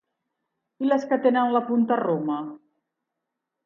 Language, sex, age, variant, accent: Catalan, female, 50-59, Central, central